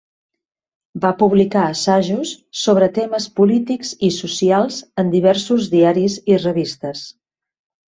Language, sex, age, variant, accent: Catalan, female, 50-59, Central, central